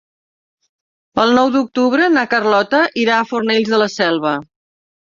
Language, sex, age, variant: Catalan, female, 60-69, Central